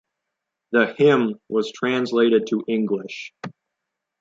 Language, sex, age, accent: English, male, under 19, United States English